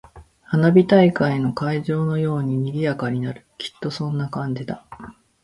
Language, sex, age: Japanese, female, 40-49